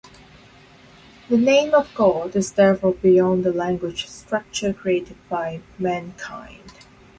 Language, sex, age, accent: English, female, 19-29, Hong Kong English